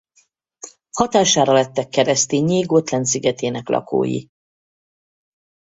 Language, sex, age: Hungarian, female, 50-59